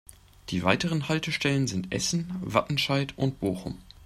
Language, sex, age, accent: German, male, 19-29, Deutschland Deutsch